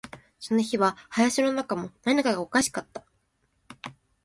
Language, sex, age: Japanese, female, 19-29